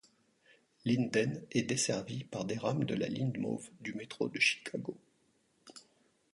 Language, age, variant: French, 40-49, Français de métropole